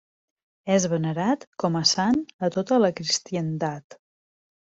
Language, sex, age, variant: Catalan, female, 40-49, Central